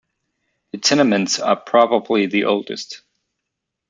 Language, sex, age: English, male, 19-29